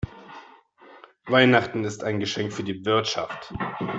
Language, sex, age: German, male, 30-39